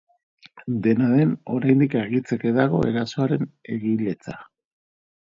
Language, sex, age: Basque, male, 30-39